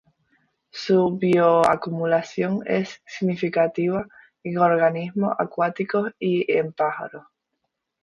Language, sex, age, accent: Spanish, female, 19-29, España: Islas Canarias